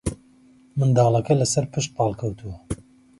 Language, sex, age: Central Kurdish, male, 30-39